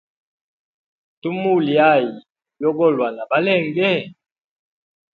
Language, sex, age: Hemba, male, 40-49